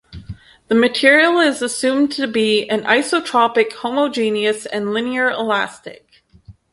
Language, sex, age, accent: English, female, 30-39, Canadian English